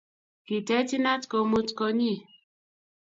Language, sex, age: Kalenjin, female, 19-29